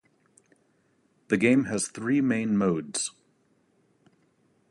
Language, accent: English, United States English